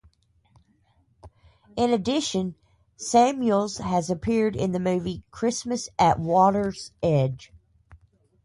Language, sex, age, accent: English, female, 40-49, United States English